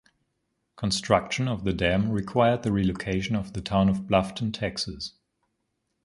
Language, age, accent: English, 19-29, United States English